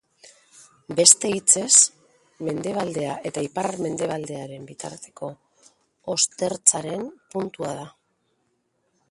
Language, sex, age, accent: Basque, female, 50-59, Mendebalekoa (Araba, Bizkaia, Gipuzkoako mendebaleko herri batzuk)